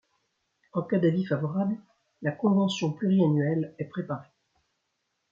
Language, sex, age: French, female, 60-69